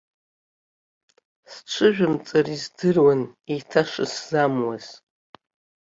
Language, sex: Abkhazian, female